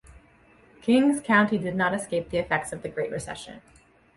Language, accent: English, United States English